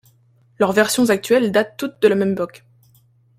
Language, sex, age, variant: French, female, 19-29, Français de métropole